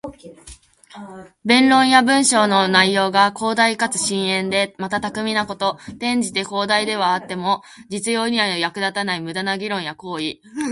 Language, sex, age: Japanese, female, 19-29